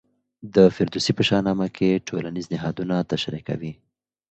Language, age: Pashto, 19-29